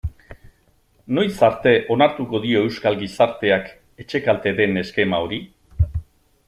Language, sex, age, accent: Basque, male, 50-59, Mendebalekoa (Araba, Bizkaia, Gipuzkoako mendebaleko herri batzuk)